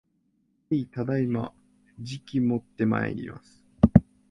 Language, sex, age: Japanese, male, 19-29